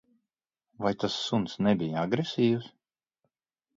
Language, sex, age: Latvian, male, 40-49